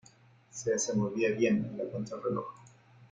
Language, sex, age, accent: Spanish, male, 40-49, España: Norte peninsular (Asturias, Castilla y León, Cantabria, País Vasco, Navarra, Aragón, La Rioja, Guadalajara, Cuenca)